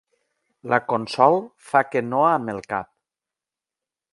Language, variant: Catalan, Septentrional